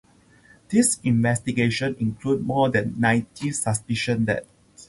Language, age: English, 19-29